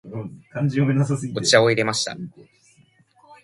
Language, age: Japanese, 19-29